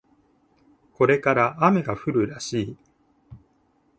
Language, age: Japanese, 19-29